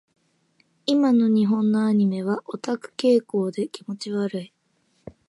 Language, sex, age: Japanese, female, 19-29